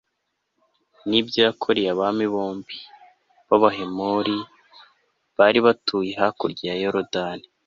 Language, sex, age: Kinyarwanda, male, under 19